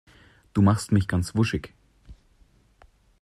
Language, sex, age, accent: German, male, 19-29, Deutschland Deutsch